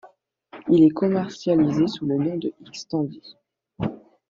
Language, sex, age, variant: French, male, under 19, Français de métropole